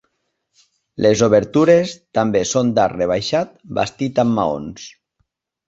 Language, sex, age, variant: Catalan, male, 40-49, Nord-Occidental